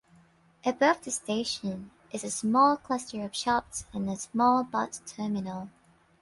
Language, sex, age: English, female, 19-29